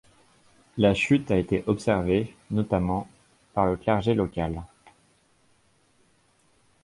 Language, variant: French, Français de métropole